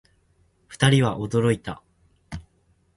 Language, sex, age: Japanese, male, 19-29